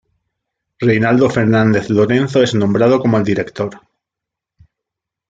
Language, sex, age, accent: Spanish, male, 30-39, España: Sur peninsular (Andalucia, Extremadura, Murcia)